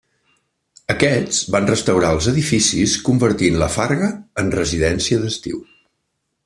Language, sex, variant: Catalan, male, Central